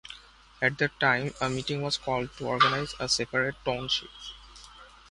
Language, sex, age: English, male, 19-29